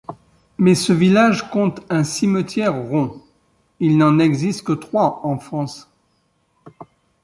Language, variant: French, Français de métropole